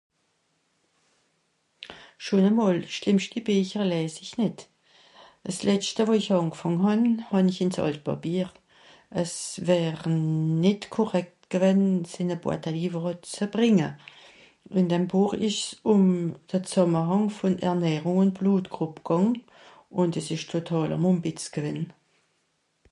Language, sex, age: Swiss German, female, 60-69